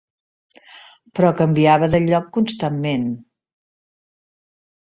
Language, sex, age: Catalan, female, 70-79